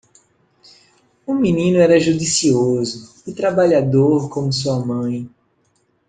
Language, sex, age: Portuguese, male, 30-39